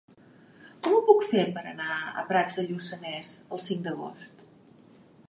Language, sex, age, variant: Catalan, female, 50-59, Central